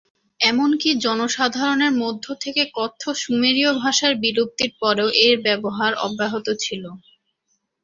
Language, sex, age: Bengali, female, 19-29